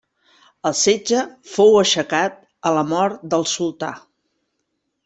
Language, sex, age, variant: Catalan, female, 50-59, Central